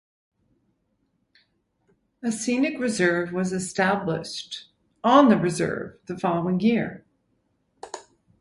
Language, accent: English, United States English